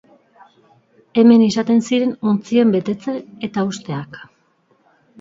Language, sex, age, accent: Basque, female, 40-49, Mendebalekoa (Araba, Bizkaia, Gipuzkoako mendebaleko herri batzuk)